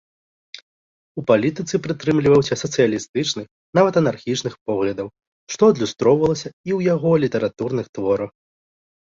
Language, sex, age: Belarusian, male, 19-29